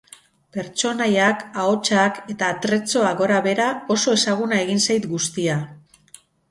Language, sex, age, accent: Basque, female, 40-49, Mendebalekoa (Araba, Bizkaia, Gipuzkoako mendebaleko herri batzuk)